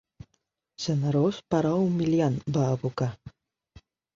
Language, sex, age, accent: Catalan, female, 19-29, aprenent (recent, des del castellà)